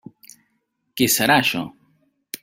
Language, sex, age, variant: Catalan, male, 40-49, Central